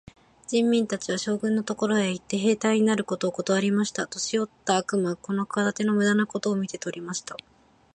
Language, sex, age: Japanese, female, 19-29